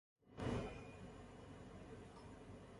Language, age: English, 19-29